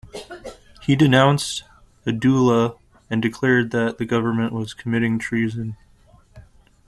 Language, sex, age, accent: English, male, 19-29, United States English